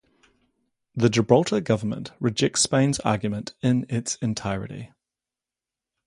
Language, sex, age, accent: English, male, 40-49, New Zealand English